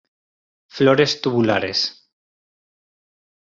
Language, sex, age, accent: Spanish, male, 30-39, España: Norte peninsular (Asturias, Castilla y León, Cantabria, País Vasco, Navarra, Aragón, La Rioja, Guadalajara, Cuenca)